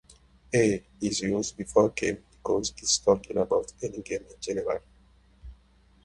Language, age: English, 30-39